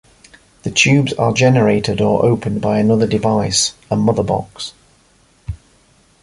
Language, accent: English, England English